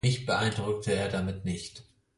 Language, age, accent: German, 30-39, Deutschland Deutsch